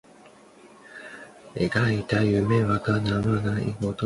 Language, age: Chinese, 19-29